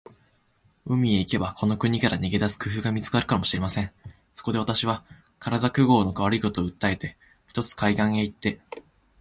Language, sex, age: Japanese, male, 19-29